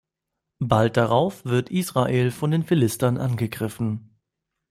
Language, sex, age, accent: German, male, 19-29, Deutschland Deutsch